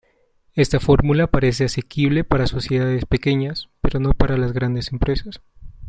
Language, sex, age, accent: Spanish, male, 19-29, Andino-Pacífico: Colombia, Perú, Ecuador, oeste de Bolivia y Venezuela andina